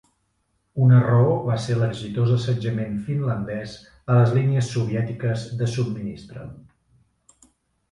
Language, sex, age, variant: Catalan, male, 40-49, Central